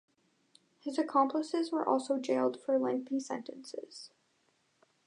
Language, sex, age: English, female, 19-29